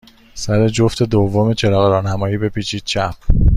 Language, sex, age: Persian, male, 30-39